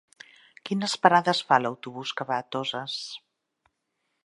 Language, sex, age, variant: Catalan, female, 50-59, Central